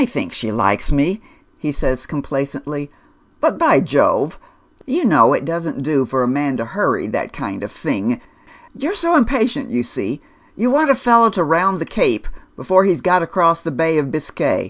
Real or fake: real